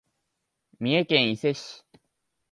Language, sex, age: Japanese, male, 19-29